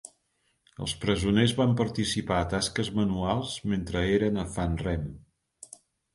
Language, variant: Catalan, Central